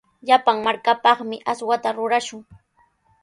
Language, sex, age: Sihuas Ancash Quechua, female, 19-29